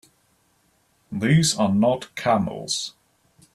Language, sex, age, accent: English, male, 19-29, England English